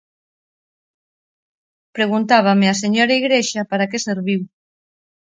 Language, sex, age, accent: Galician, female, 40-49, Normativo (estándar)